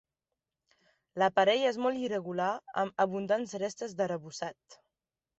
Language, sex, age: Catalan, female, 19-29